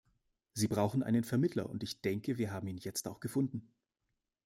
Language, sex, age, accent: German, male, 19-29, Deutschland Deutsch